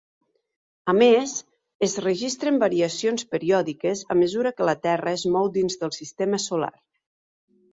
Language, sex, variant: Catalan, female, Nord-Occidental